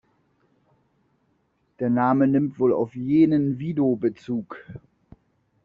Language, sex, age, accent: German, male, 30-39, Deutschland Deutsch